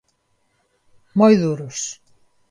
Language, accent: Galician, Neofalante